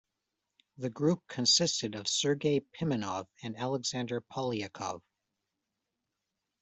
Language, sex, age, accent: English, male, 40-49, United States English